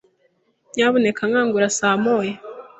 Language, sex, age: Kinyarwanda, female, 30-39